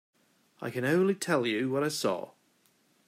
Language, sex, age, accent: English, male, 40-49, England English